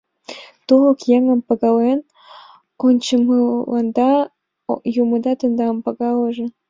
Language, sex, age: Mari, female, under 19